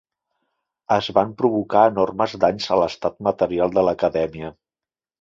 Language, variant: Catalan, Central